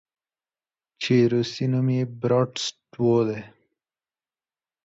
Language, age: Pashto, 19-29